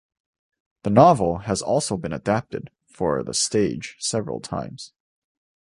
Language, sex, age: English, male, 19-29